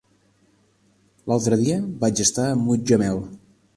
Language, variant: Catalan, Central